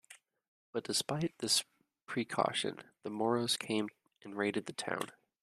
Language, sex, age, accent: English, male, 19-29, United States English